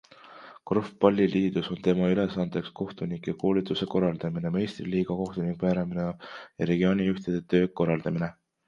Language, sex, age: Estonian, male, 19-29